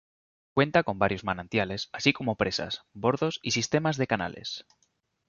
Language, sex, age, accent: Spanish, male, 30-39, España: Norte peninsular (Asturias, Castilla y León, Cantabria, País Vasco, Navarra, Aragón, La Rioja, Guadalajara, Cuenca)